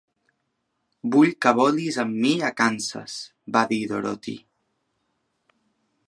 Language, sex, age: Catalan, male, 19-29